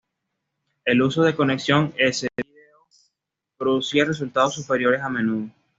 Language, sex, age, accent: Spanish, male, 19-29, Caribe: Cuba, Venezuela, Puerto Rico, República Dominicana, Panamá, Colombia caribeña, México caribeño, Costa del golfo de México